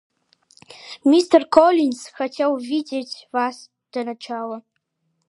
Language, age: Russian, under 19